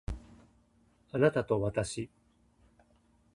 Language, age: Japanese, 50-59